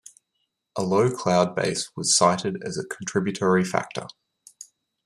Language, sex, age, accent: English, male, 30-39, Australian English